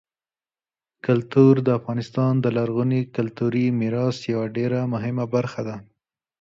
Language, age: Pashto, 19-29